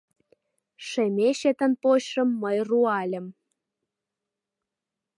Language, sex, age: Mari, female, 19-29